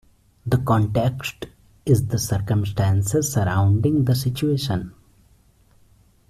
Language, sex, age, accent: English, male, 19-29, India and South Asia (India, Pakistan, Sri Lanka)